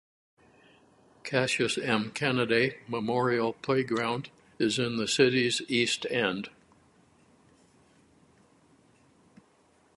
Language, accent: English, United States English